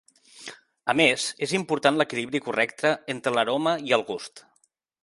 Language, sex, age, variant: Catalan, male, 30-39, Central